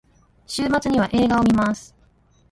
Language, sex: Japanese, female